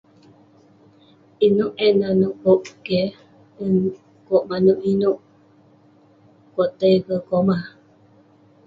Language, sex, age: Western Penan, female, 19-29